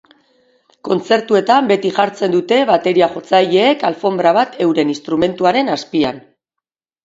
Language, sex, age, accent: Basque, female, 40-49, Mendebalekoa (Araba, Bizkaia, Gipuzkoako mendebaleko herri batzuk)